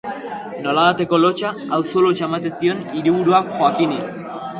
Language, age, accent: Basque, under 19, Mendebalekoa (Araba, Bizkaia, Gipuzkoako mendebaleko herri batzuk)